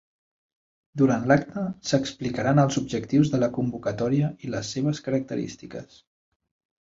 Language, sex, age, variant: Catalan, male, 19-29, Central